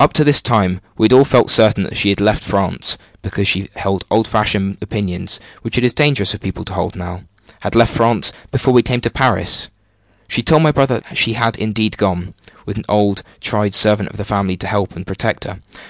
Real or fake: real